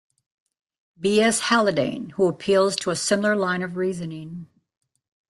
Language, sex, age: English, female, 70-79